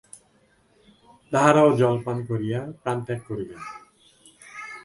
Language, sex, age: Bengali, male, 19-29